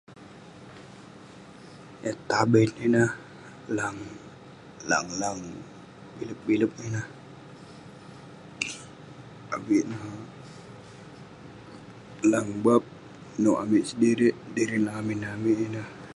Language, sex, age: Western Penan, male, under 19